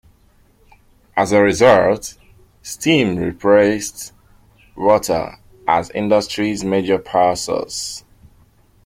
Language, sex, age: English, male, 19-29